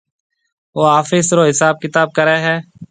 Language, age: Marwari (Pakistan), 40-49